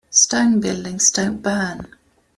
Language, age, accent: English, 19-29, England English